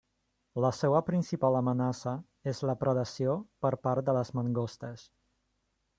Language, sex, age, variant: Catalan, male, 30-39, Central